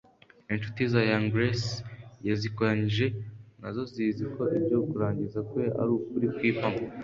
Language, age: Kinyarwanda, under 19